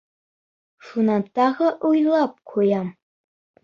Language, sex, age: Bashkir, male, under 19